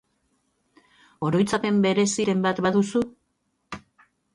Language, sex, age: Basque, female, 50-59